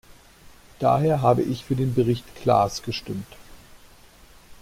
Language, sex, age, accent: German, male, 40-49, Deutschland Deutsch